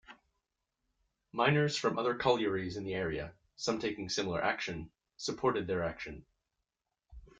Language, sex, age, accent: English, male, 19-29, United States English